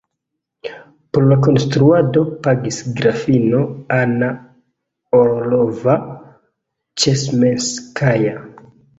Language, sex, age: Esperanto, male, 30-39